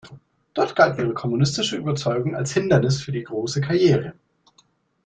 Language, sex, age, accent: German, male, 19-29, Deutschland Deutsch